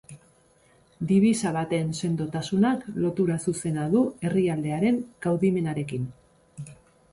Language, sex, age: Basque, female, 40-49